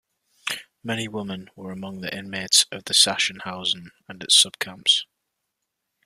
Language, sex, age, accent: English, male, 19-29, England English